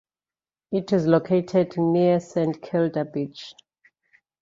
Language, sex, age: English, female, 40-49